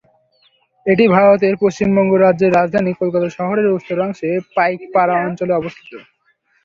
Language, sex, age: Bengali, male, under 19